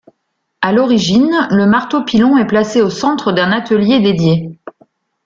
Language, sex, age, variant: French, female, 40-49, Français de métropole